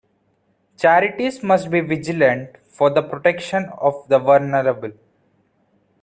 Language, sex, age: English, male, under 19